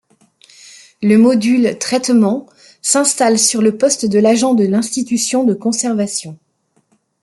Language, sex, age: French, female, 50-59